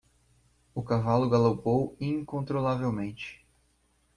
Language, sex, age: Portuguese, male, 19-29